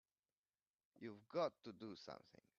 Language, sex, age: English, male, 50-59